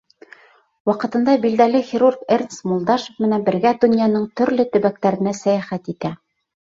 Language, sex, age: Bashkir, female, 30-39